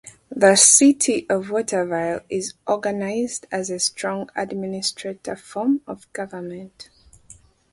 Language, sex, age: English, female, 19-29